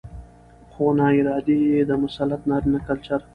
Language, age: Pashto, 19-29